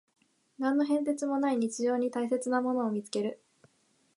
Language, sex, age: Japanese, female, 19-29